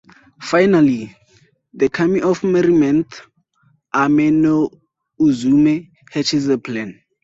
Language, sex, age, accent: English, male, under 19, Southern African (South Africa, Zimbabwe, Namibia)